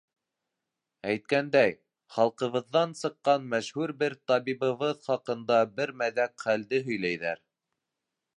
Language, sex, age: Bashkir, male, 19-29